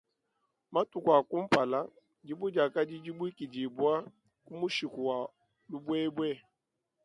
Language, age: Luba-Lulua, 19-29